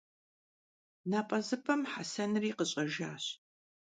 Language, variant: Kabardian, Адыгэбзэ (Къэбэрдей, Кирил, псоми зэдай)